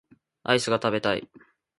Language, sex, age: Japanese, male, 19-29